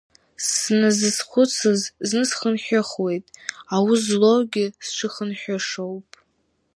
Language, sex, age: Abkhazian, female, under 19